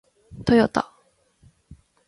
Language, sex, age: Japanese, female, 19-29